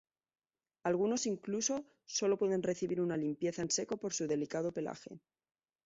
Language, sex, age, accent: Spanish, female, 19-29, España: Centro-Sur peninsular (Madrid, Toledo, Castilla-La Mancha)